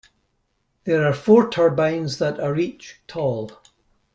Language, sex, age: English, male, 70-79